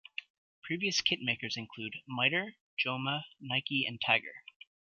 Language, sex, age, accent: English, male, 30-39, United States English